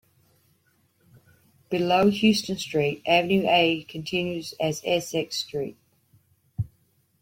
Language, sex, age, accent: English, female, 50-59, United States English